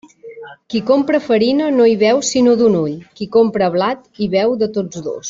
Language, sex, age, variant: Catalan, female, 40-49, Central